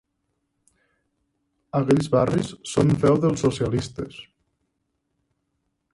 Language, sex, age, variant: Catalan, male, 19-29, Nord-Occidental